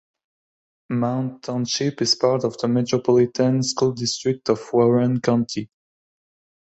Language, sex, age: English, male, under 19